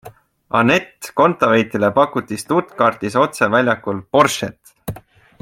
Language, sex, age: Estonian, male, 19-29